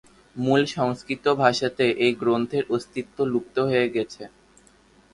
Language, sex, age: Bengali, male, under 19